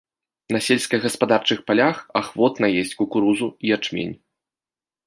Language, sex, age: Belarusian, male, 19-29